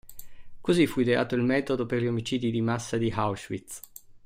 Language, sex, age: Italian, male, 50-59